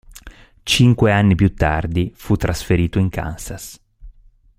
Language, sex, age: Italian, male, 40-49